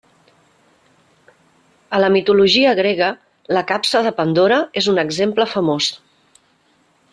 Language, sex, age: Catalan, female, 50-59